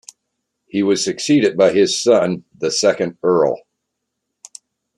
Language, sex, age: English, male, 60-69